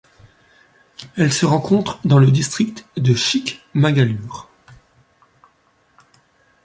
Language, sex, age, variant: French, male, 40-49, Français de métropole